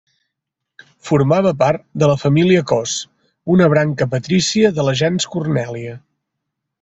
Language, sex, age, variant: Catalan, male, 30-39, Septentrional